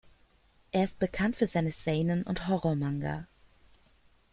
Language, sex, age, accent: German, female, 30-39, Deutschland Deutsch